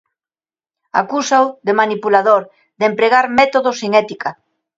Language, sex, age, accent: Galician, female, 60-69, Normativo (estándar)